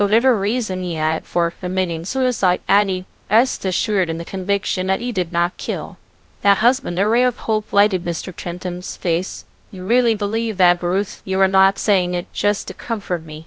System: TTS, VITS